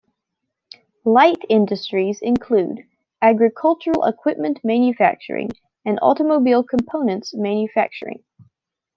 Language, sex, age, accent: English, female, 19-29, United States English